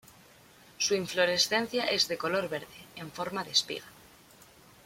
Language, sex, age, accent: Spanish, female, 19-29, España: Norte peninsular (Asturias, Castilla y León, Cantabria, País Vasco, Navarra, Aragón, La Rioja, Guadalajara, Cuenca)